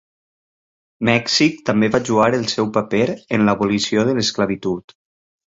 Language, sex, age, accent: Catalan, male, 19-29, valencià; valencià meridional